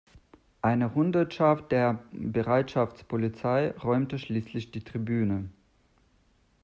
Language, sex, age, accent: German, male, 30-39, Deutschland Deutsch